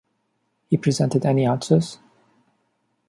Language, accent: English, Hong Kong English